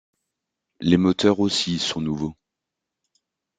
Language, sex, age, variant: French, male, 19-29, Français de métropole